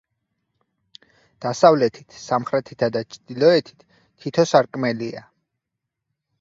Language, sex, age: Georgian, male, 30-39